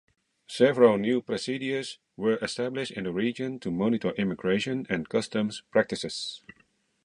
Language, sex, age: English, male, 40-49